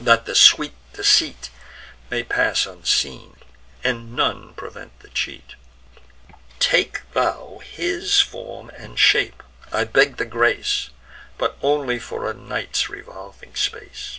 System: none